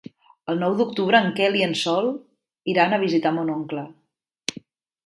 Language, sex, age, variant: Catalan, female, 40-49, Central